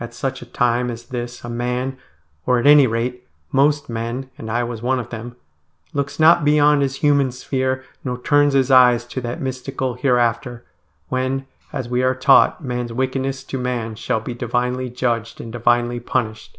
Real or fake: real